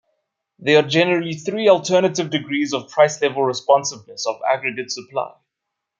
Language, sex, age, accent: English, male, 30-39, Southern African (South Africa, Zimbabwe, Namibia)